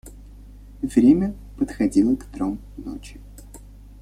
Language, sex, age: Russian, male, 19-29